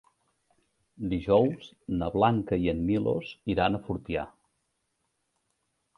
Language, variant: Catalan, Central